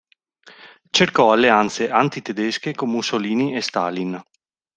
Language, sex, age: Italian, male, 40-49